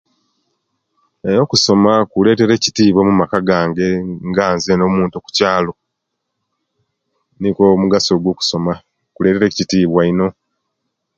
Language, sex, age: Kenyi, male, 50-59